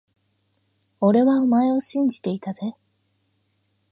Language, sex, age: Japanese, female, 19-29